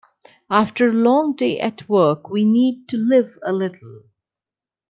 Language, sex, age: English, female, under 19